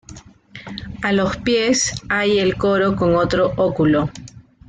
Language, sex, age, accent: Spanish, female, 40-49, Andino-Pacífico: Colombia, Perú, Ecuador, oeste de Bolivia y Venezuela andina